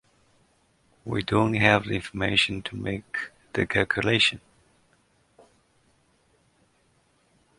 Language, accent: English, United States English